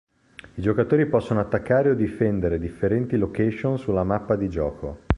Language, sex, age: Italian, male, 30-39